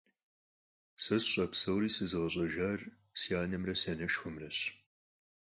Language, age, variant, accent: Kabardian, 19-29, Адыгэбзэ (Къэбэрдей, Кирил, псоми зэдай), Джылэхъстэней (Gilahsteney)